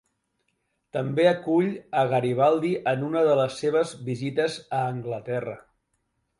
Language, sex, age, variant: Catalan, male, 50-59, Central